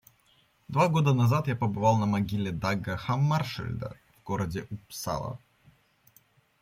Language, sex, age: Russian, male, under 19